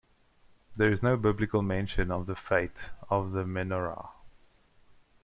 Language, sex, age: English, male, 19-29